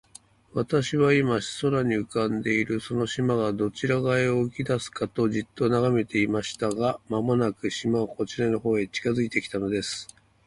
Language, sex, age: Japanese, male, 50-59